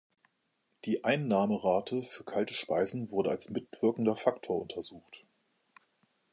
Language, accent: German, Deutschland Deutsch